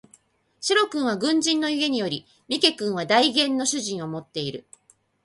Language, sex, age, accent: Japanese, female, 40-49, 標準語